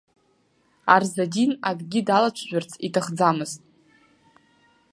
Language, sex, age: Abkhazian, female, 19-29